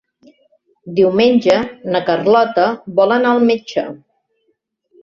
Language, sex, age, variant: Catalan, female, 50-59, Central